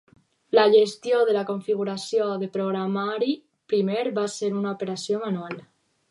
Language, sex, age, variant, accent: Catalan, female, under 19, Alacantí, valencià